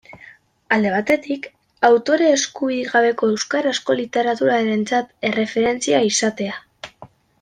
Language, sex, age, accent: Basque, female, 19-29, Mendebalekoa (Araba, Bizkaia, Gipuzkoako mendebaleko herri batzuk)